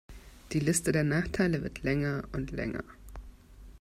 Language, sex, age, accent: German, female, 30-39, Österreichisches Deutsch